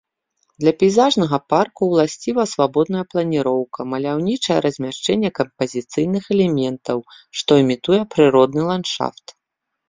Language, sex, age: Belarusian, female, 40-49